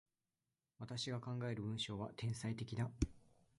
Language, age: Japanese, 19-29